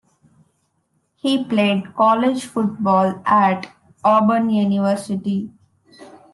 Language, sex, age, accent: English, female, 19-29, India and South Asia (India, Pakistan, Sri Lanka)